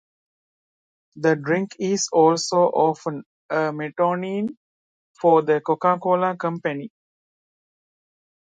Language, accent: English, India and South Asia (India, Pakistan, Sri Lanka)